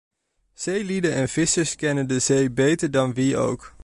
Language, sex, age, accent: Dutch, male, 19-29, Nederlands Nederlands